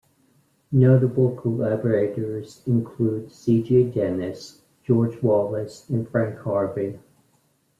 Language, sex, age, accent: English, male, 50-59, United States English